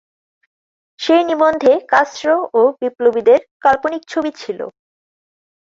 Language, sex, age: Bengali, female, 19-29